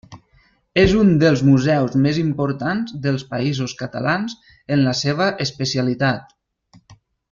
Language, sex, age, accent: Catalan, male, 30-39, valencià